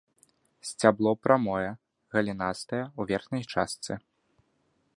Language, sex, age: Belarusian, male, 19-29